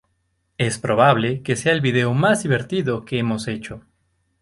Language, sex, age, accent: Spanish, male, 19-29, México